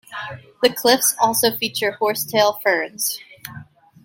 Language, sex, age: English, female, 19-29